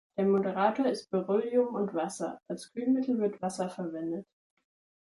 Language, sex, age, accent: German, male, under 19, Deutschland Deutsch